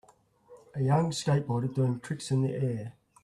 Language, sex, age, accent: English, male, 60-69, Australian English